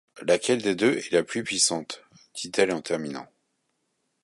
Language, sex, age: French, male, 40-49